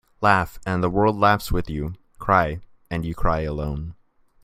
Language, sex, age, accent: English, male, 19-29, United States English